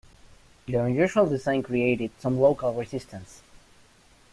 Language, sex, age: English, male, under 19